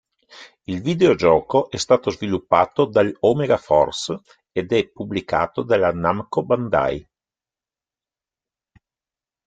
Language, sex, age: Italian, male, 60-69